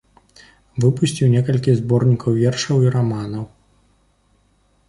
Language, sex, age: Belarusian, male, 19-29